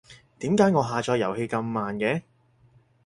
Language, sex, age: Cantonese, male, 30-39